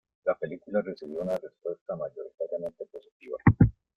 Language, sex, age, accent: Spanish, male, 50-59, América central